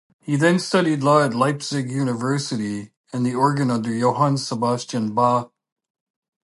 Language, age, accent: English, 50-59, Canadian English